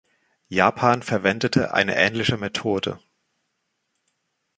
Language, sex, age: German, male, 30-39